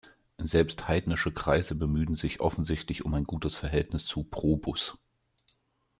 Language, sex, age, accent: German, male, 30-39, Deutschland Deutsch